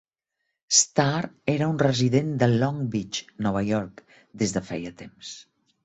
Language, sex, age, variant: Catalan, female, 50-59, Central